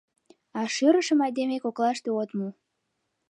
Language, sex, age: Mari, female, under 19